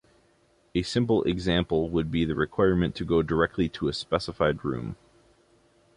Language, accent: English, United States English